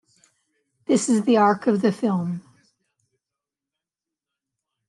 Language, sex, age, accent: English, female, 70-79, United States English